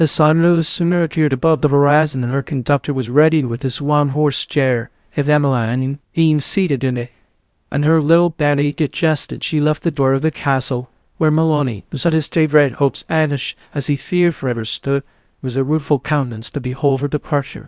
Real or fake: fake